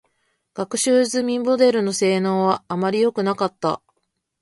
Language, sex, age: Japanese, female, 40-49